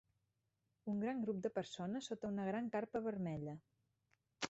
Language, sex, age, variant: Catalan, female, 40-49, Central